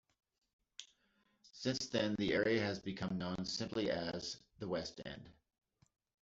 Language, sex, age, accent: English, male, 50-59, United States English